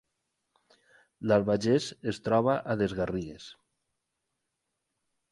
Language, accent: Catalan, valencià